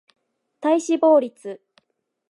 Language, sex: Japanese, female